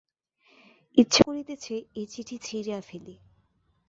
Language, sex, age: Bengali, female, 19-29